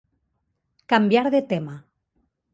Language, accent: Galician, Normativo (estándar)